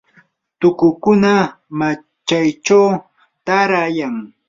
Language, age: Yanahuanca Pasco Quechua, 19-29